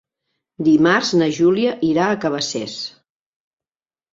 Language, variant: Catalan, Central